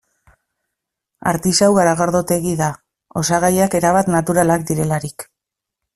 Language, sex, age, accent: Basque, female, 40-49, Mendebalekoa (Araba, Bizkaia, Gipuzkoako mendebaleko herri batzuk)